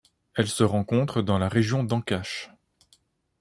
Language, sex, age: French, male, 30-39